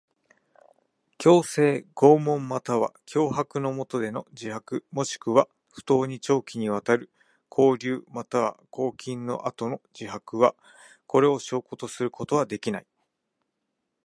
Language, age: Japanese, 40-49